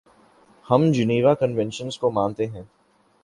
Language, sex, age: Urdu, male, 19-29